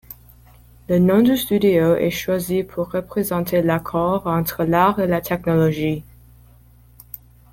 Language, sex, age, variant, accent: French, female, under 19, Français d'Amérique du Nord, Français du Canada